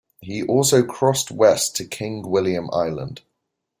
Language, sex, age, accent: English, male, 19-29, England English